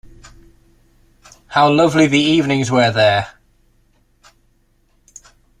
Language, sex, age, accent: English, male, 40-49, England English